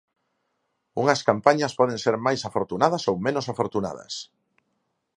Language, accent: Galician, Normativo (estándar)